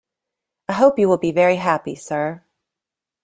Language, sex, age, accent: English, female, 40-49, United States English